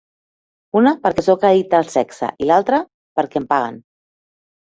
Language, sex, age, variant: Catalan, female, 40-49, Central